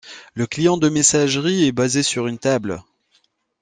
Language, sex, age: French, male, 30-39